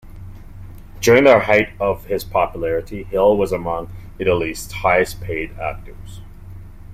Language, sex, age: English, male, 40-49